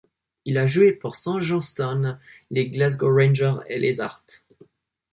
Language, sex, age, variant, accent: French, male, 19-29, Français d'Europe, Français du Royaume-Uni